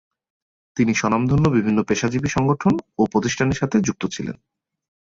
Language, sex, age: Bengali, male, 30-39